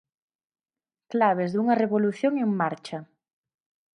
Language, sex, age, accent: Galician, female, 19-29, Central (gheada); Normativo (estándar)